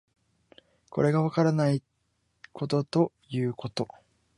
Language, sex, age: Japanese, male, 19-29